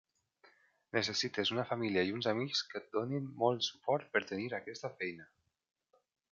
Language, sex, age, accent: Catalan, male, 19-29, valencià